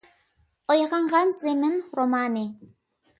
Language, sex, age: Uyghur, male, under 19